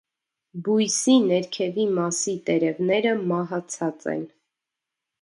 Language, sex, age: Armenian, female, 19-29